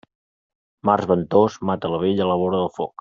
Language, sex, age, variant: Catalan, male, 30-39, Central